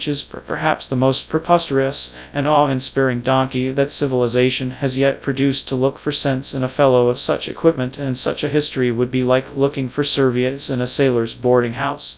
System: TTS, FastPitch